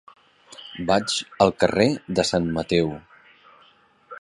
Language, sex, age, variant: Catalan, male, 40-49, Central